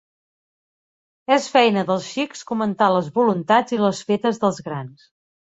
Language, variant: Catalan, Central